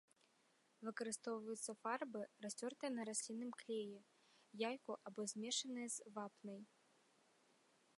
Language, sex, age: Belarusian, female, 19-29